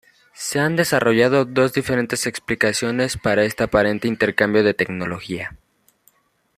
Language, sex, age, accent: Spanish, male, under 19, México